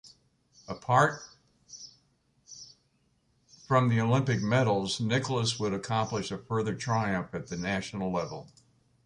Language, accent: English, United States English